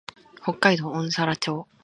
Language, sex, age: Japanese, female, 19-29